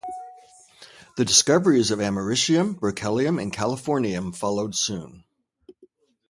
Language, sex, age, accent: English, male, 50-59, United States English